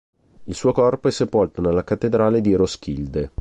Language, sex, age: Italian, male, 30-39